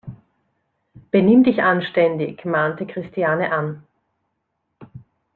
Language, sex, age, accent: German, female, 50-59, Österreichisches Deutsch